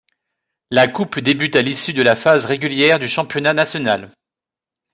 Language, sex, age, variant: French, male, 40-49, Français de métropole